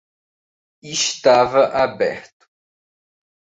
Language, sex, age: Portuguese, male, 19-29